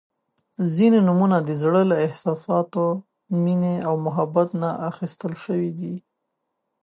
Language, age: Pashto, 19-29